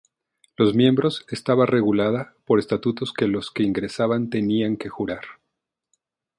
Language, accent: Spanish, México